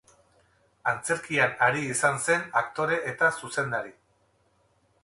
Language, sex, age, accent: Basque, male, 50-59, Erdialdekoa edo Nafarra (Gipuzkoa, Nafarroa)